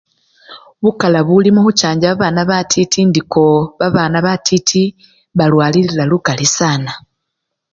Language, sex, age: Luyia, female, 50-59